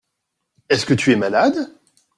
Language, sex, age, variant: French, male, 40-49, Français de métropole